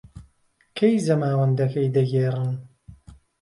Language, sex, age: Central Kurdish, male, 40-49